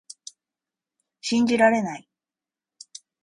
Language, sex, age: Japanese, female, 50-59